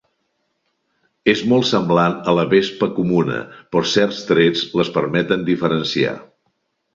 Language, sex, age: Catalan, male, 60-69